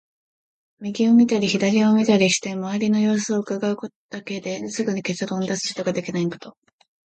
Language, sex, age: Japanese, female, 19-29